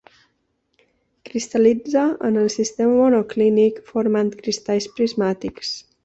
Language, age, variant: Catalan, 30-39, Balear